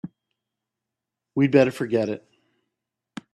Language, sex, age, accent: English, male, 40-49, United States English